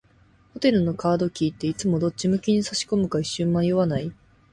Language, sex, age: Japanese, female, 19-29